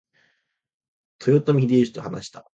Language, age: Japanese, 19-29